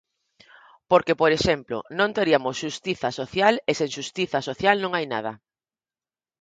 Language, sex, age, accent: Galician, female, 40-49, Normativo (estándar)